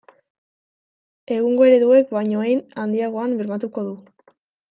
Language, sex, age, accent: Basque, female, 19-29, Mendebalekoa (Araba, Bizkaia, Gipuzkoako mendebaleko herri batzuk)